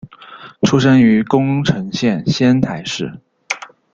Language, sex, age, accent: Chinese, male, 19-29, 出生地：江西省